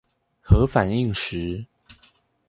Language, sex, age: Chinese, male, 19-29